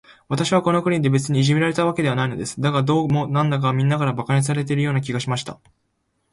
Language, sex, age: Japanese, male, 19-29